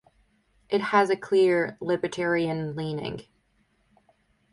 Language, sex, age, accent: English, female, 19-29, United States English